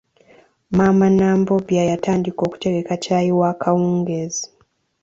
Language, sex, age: Ganda, female, 19-29